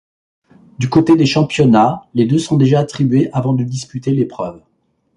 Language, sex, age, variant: French, male, 50-59, Français de métropole